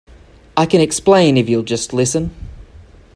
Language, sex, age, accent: English, male, 30-39, Australian English